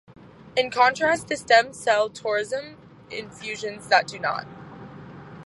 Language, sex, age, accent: English, female, under 19, United States English